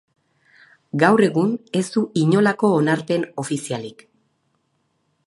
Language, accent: Basque, Erdialdekoa edo Nafarra (Gipuzkoa, Nafarroa)